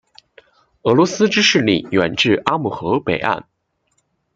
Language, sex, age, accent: Chinese, male, 19-29, 出生地：山东省